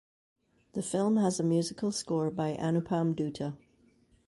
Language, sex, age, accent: English, female, 50-59, West Indies and Bermuda (Bahamas, Bermuda, Jamaica, Trinidad)